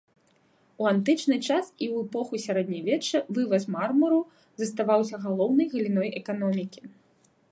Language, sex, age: Belarusian, female, 30-39